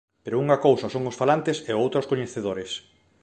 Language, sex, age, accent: Galician, male, 30-39, Normativo (estándar)